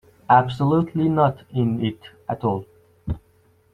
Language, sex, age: English, male, 19-29